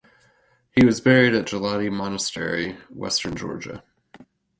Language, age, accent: English, 30-39, United States English